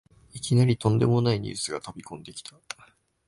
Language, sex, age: Japanese, male, 19-29